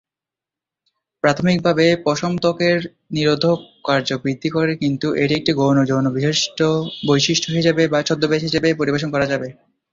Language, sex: Bengali, male